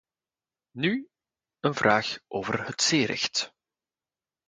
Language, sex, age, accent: Dutch, male, 40-49, Belgisch Nederlands